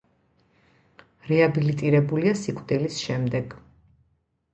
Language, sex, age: Georgian, female, 30-39